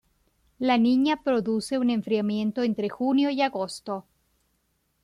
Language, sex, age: Spanish, female, 30-39